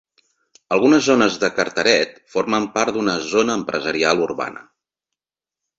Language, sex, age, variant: Catalan, female, 50-59, Central